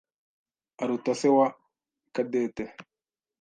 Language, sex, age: Kinyarwanda, male, 19-29